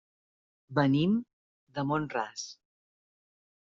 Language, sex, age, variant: Catalan, female, 40-49, Central